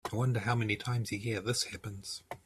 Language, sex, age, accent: English, male, 30-39, New Zealand English